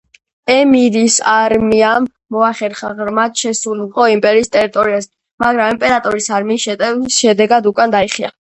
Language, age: Georgian, 30-39